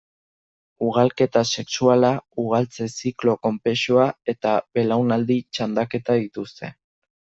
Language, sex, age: Basque, male, under 19